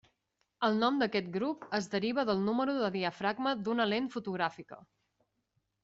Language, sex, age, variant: Catalan, female, 19-29, Central